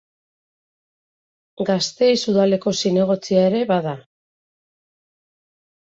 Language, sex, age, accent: Basque, female, 50-59, Mendebalekoa (Araba, Bizkaia, Gipuzkoako mendebaleko herri batzuk)